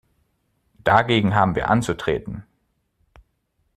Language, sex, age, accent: German, male, 30-39, Deutschland Deutsch